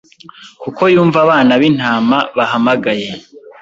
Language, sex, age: Kinyarwanda, male, 19-29